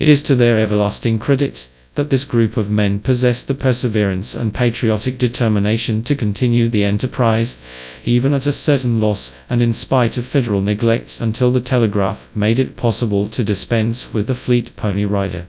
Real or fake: fake